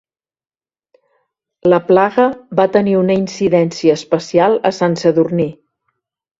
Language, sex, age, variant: Catalan, female, 60-69, Central